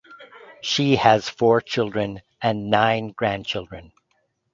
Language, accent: English, Canadian English